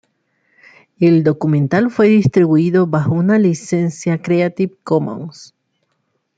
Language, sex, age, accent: Spanish, female, 30-39, Caribe: Cuba, Venezuela, Puerto Rico, República Dominicana, Panamá, Colombia caribeña, México caribeño, Costa del golfo de México